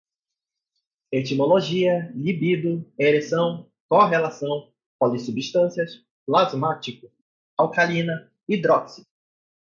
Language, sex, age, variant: Portuguese, male, 19-29, Portuguese (Brasil)